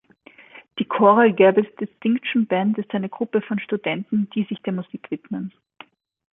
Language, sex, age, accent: German, female, 40-49, Österreichisches Deutsch